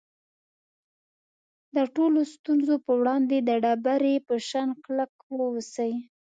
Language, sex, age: Pashto, female, 30-39